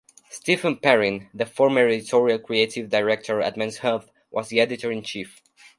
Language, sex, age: English, male, under 19